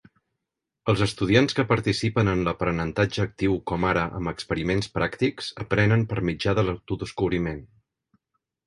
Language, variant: Catalan, Central